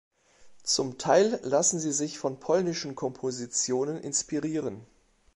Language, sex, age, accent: German, male, 40-49, Deutschland Deutsch